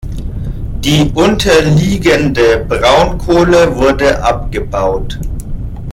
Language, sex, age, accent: German, male, 30-39, Deutschland Deutsch